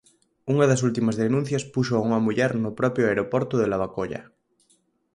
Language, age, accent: Galician, 19-29, Oriental (común en zona oriental)